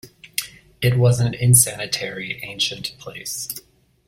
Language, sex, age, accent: English, male, 19-29, United States English